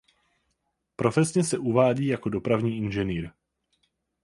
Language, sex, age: Czech, male, 19-29